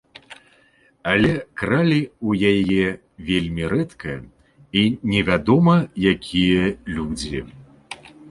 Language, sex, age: Belarusian, male, 40-49